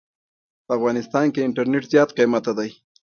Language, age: Pashto, 30-39